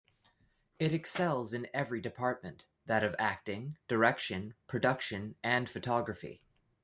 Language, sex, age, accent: English, male, 19-29, Canadian English